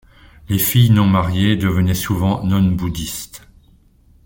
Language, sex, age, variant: French, male, 60-69, Français de métropole